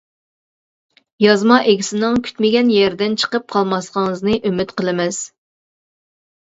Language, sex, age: Uyghur, female, 40-49